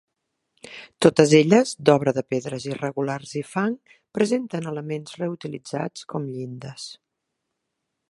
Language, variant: Catalan, Central